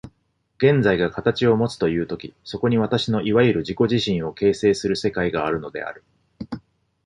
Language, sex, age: Japanese, male, 40-49